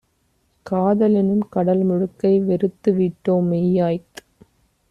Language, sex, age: Tamil, female, 30-39